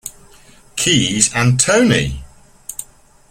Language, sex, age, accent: English, male, 50-59, England English